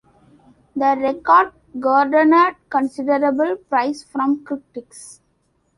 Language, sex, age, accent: English, female, under 19, India and South Asia (India, Pakistan, Sri Lanka)